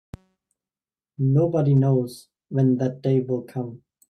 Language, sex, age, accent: English, male, 19-29, United States English